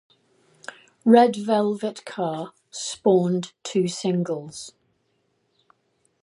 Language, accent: English, England English